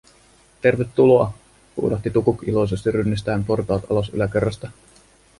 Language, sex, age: Finnish, male, 30-39